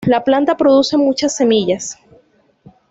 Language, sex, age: Spanish, female, 19-29